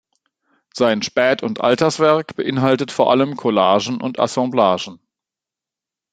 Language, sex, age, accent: German, male, 40-49, Deutschland Deutsch